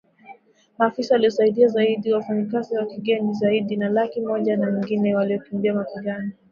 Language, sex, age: Swahili, female, 19-29